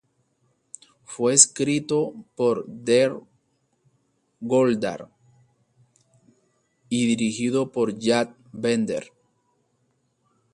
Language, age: Spanish, 30-39